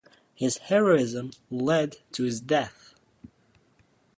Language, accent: English, United States English